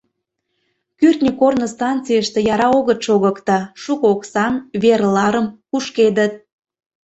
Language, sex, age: Mari, female, 19-29